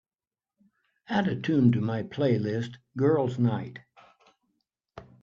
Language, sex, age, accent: English, male, 60-69, United States English